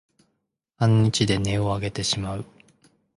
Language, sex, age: Japanese, male, 19-29